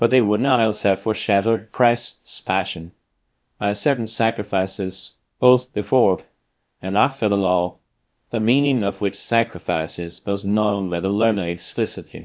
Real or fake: fake